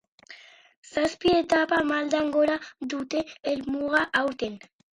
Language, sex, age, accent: Basque, female, under 19, Erdialdekoa edo Nafarra (Gipuzkoa, Nafarroa)